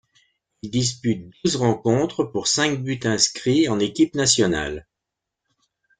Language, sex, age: French, male, 60-69